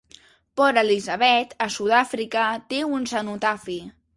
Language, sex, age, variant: Catalan, male, under 19, Central